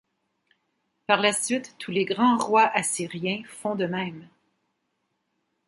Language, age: French, 50-59